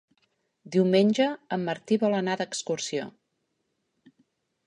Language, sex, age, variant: Catalan, female, 40-49, Central